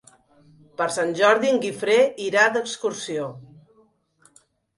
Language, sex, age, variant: Catalan, female, 40-49, Central